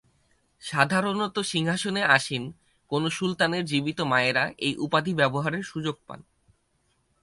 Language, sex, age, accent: Bengali, male, 19-29, Bengali